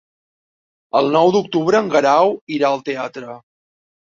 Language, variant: Catalan, Central